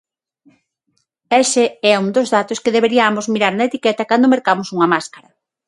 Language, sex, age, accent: Galician, female, 40-49, Atlántico (seseo e gheada); Neofalante